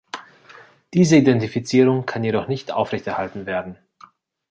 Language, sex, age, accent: German, male, 19-29, Deutschland Deutsch